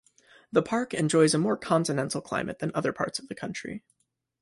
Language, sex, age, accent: English, male, 19-29, United States English